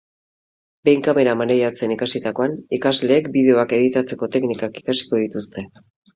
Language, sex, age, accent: Basque, female, 40-49, Mendebalekoa (Araba, Bizkaia, Gipuzkoako mendebaleko herri batzuk)